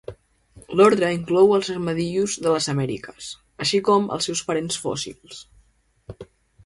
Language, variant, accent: Catalan, Central, central